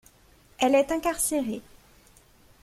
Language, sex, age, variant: French, female, 19-29, Français de métropole